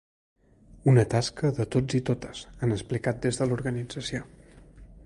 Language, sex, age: Catalan, male, 19-29